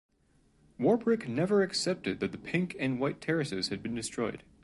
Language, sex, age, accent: English, male, 30-39, United States English